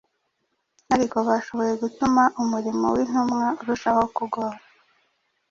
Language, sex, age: Kinyarwanda, female, 30-39